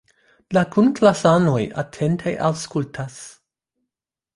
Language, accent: Esperanto, Internacia